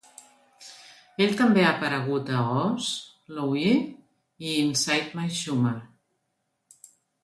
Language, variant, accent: Catalan, Central, central